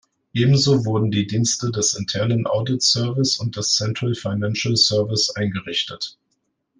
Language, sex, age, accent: German, male, 19-29, Deutschland Deutsch